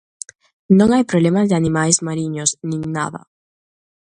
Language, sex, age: Galician, female, under 19